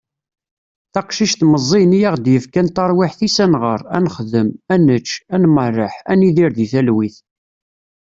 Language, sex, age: Kabyle, male, 30-39